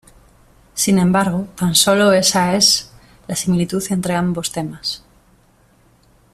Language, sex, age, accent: Spanish, female, 30-39, España: Norte peninsular (Asturias, Castilla y León, Cantabria, País Vasco, Navarra, Aragón, La Rioja, Guadalajara, Cuenca)